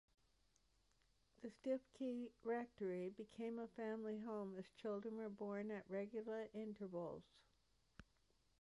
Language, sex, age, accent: English, female, 60-69, Canadian English